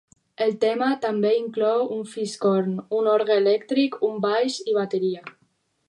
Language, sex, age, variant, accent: Catalan, female, under 19, Alacantí, valencià